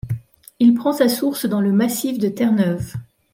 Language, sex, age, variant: French, female, 40-49, Français de métropole